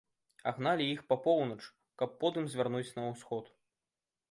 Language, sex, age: Belarusian, male, 19-29